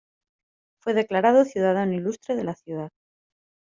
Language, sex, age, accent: Spanish, female, 30-39, España: Norte peninsular (Asturias, Castilla y León, Cantabria, País Vasco, Navarra, Aragón, La Rioja, Guadalajara, Cuenca)